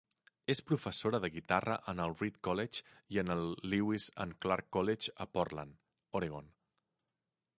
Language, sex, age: Catalan, male, 40-49